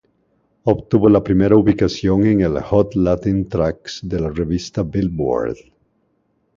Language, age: Spanish, 50-59